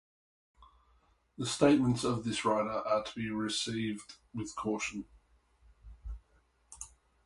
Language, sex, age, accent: English, male, 40-49, Australian English